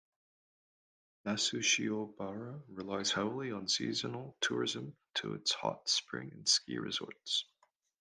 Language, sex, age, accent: English, male, under 19, Canadian English